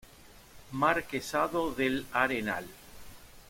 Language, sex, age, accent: Spanish, male, 60-69, Rioplatense: Argentina, Uruguay, este de Bolivia, Paraguay